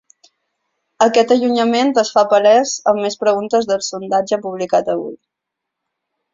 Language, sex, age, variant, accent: Catalan, female, 19-29, Balear, menorquí